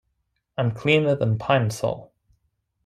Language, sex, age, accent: English, male, 19-29, England English